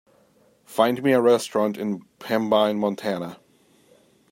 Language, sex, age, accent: English, male, 19-29, United States English